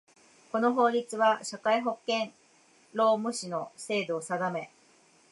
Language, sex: Japanese, female